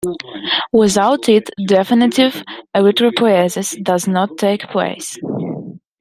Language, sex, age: English, female, 19-29